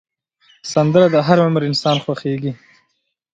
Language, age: Pashto, 19-29